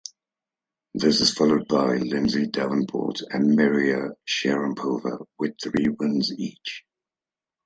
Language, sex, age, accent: English, male, 19-29, England English